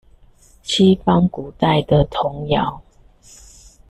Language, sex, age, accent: Chinese, female, 40-49, 出生地：臺南市